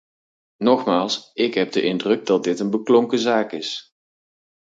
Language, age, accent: Dutch, 30-39, Nederlands Nederlands